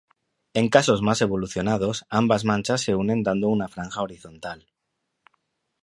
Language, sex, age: Spanish, male, 40-49